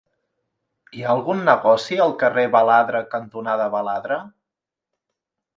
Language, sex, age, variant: Catalan, male, 40-49, Central